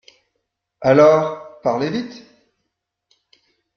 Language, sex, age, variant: French, male, 40-49, Français de métropole